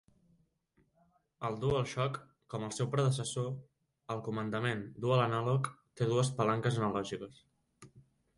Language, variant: Catalan, Central